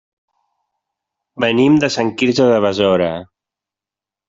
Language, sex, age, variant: Catalan, male, 40-49, Central